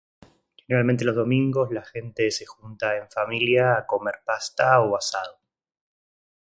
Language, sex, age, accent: Spanish, male, 30-39, Rioplatense: Argentina, Uruguay, este de Bolivia, Paraguay